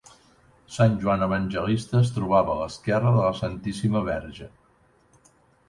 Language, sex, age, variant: Catalan, male, 60-69, Central